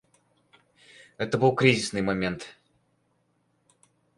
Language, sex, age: Russian, male, under 19